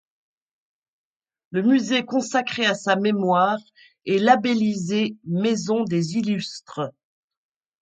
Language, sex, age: French, female, 60-69